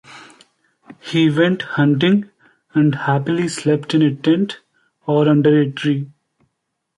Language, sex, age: English, male, 19-29